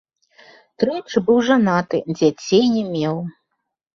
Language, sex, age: Belarusian, female, 50-59